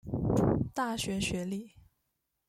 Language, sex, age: Chinese, female, 19-29